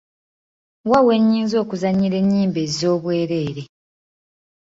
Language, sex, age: Ganda, female, 19-29